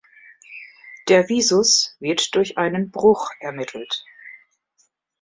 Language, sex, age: German, female, 50-59